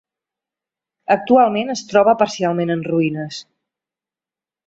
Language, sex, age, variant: Catalan, female, 40-49, Central